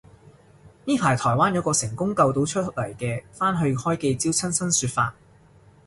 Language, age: Cantonese, 40-49